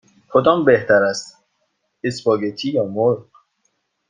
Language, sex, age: Persian, male, 19-29